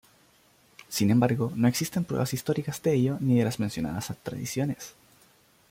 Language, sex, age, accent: Spanish, male, 19-29, Chileno: Chile, Cuyo